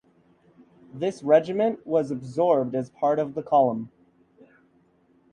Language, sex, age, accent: English, male, 19-29, United States English